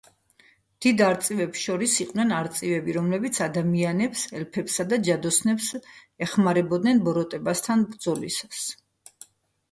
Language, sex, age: Georgian, female, 40-49